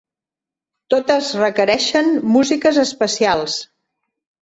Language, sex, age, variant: Catalan, female, 60-69, Central